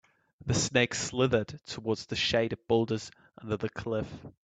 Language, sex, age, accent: English, male, 19-29, England English